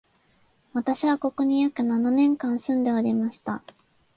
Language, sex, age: Japanese, female, 19-29